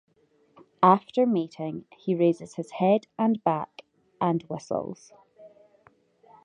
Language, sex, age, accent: English, female, 19-29, Scottish English